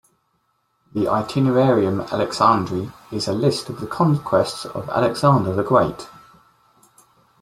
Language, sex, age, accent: English, male, 40-49, England English